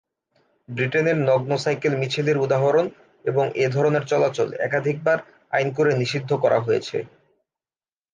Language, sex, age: Bengali, male, 19-29